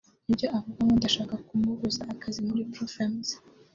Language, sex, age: Kinyarwanda, female, under 19